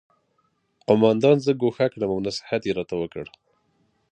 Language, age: Pashto, 30-39